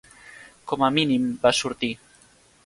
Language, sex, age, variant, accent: Catalan, male, under 19, Nord-Occidental, Tortosí